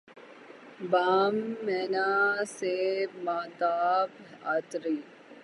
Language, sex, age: Urdu, female, 19-29